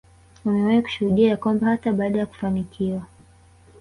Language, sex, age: Swahili, female, 19-29